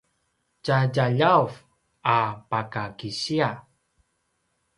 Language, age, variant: Paiwan, 30-39, pinayuanan a kinaikacedasan (東排灣語)